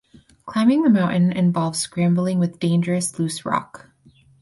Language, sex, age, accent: English, female, 19-29, United States English